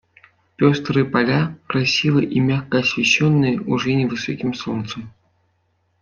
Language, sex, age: Russian, male, 19-29